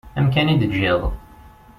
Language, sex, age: Kabyle, male, 19-29